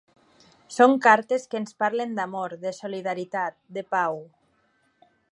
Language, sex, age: Catalan, female, 30-39